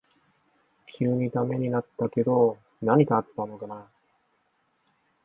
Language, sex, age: Japanese, male, 19-29